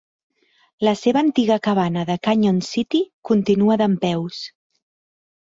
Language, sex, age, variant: Catalan, female, 30-39, Central